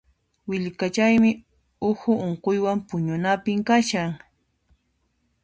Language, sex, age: Puno Quechua, female, 30-39